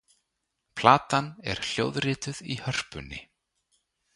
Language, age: Icelandic, 30-39